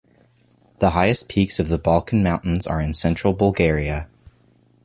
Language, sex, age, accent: English, male, 19-29, Canadian English